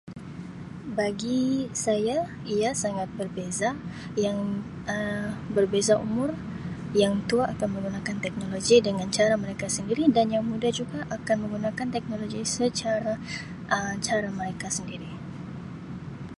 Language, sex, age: Sabah Malay, female, 19-29